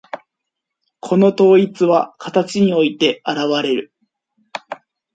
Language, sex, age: Japanese, male, 19-29